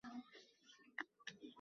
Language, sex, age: Bengali, male, under 19